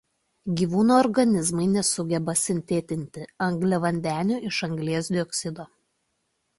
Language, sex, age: Lithuanian, female, 30-39